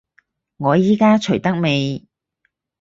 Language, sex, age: Cantonese, female, 30-39